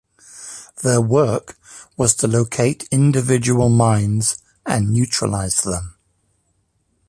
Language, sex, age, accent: English, male, 60-69, England English